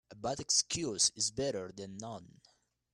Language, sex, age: English, male, 19-29